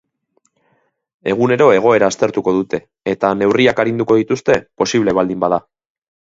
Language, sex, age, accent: Basque, male, 30-39, Mendebalekoa (Araba, Bizkaia, Gipuzkoako mendebaleko herri batzuk)